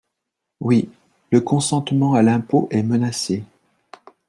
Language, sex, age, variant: French, male, 40-49, Français de métropole